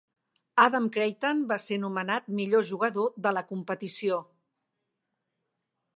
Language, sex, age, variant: Catalan, female, 50-59, Central